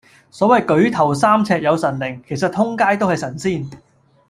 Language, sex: Cantonese, male